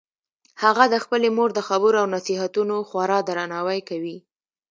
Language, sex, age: Pashto, female, 19-29